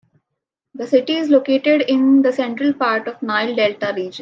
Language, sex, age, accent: English, female, 19-29, India and South Asia (India, Pakistan, Sri Lanka)